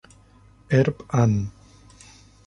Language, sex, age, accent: Spanish, male, 19-29, España: Islas Canarias